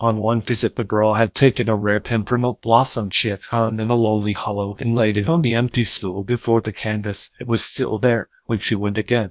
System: TTS, GlowTTS